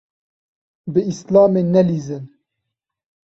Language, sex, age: Kurdish, male, 19-29